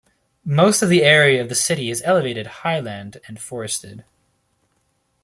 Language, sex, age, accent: English, male, 30-39, United States English